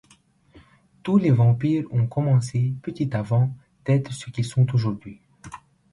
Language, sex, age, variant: French, male, 19-29, Français de métropole